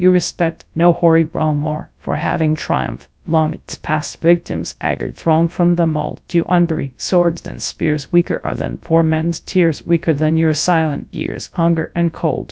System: TTS, GradTTS